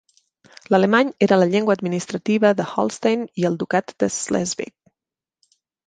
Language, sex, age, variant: Catalan, female, 30-39, Central